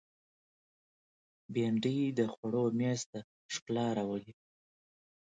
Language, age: Pashto, 30-39